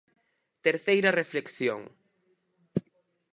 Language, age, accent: Galician, 19-29, Central (gheada)